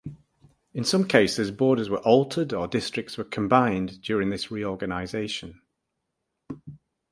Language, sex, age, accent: English, male, 60-69, England English